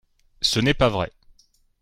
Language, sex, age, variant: French, male, 40-49, Français de métropole